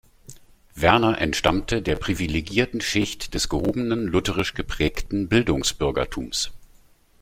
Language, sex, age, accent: German, male, 50-59, Deutschland Deutsch